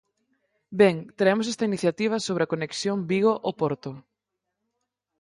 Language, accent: Galician, Normativo (estándar)